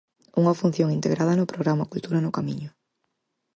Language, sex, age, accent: Galician, female, 19-29, Central (gheada)